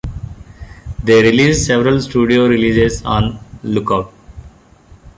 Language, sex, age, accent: English, male, 50-59, India and South Asia (India, Pakistan, Sri Lanka)